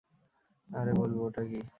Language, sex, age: Bengali, male, 19-29